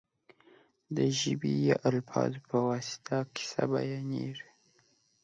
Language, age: Pashto, 19-29